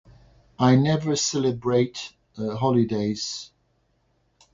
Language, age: English, 60-69